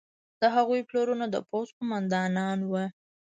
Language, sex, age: Pashto, female, 19-29